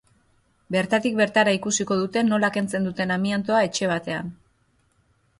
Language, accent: Basque, Erdialdekoa edo Nafarra (Gipuzkoa, Nafarroa)